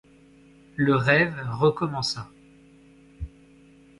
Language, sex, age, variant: French, male, 30-39, Français de métropole